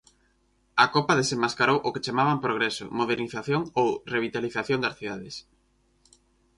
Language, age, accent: Galician, 19-29, Atlántico (seseo e gheada); Normativo (estándar)